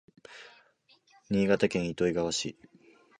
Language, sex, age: Japanese, male, 19-29